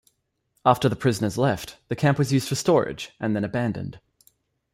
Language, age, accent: English, 19-29, Australian English